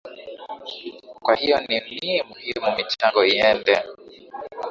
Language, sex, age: Swahili, male, 19-29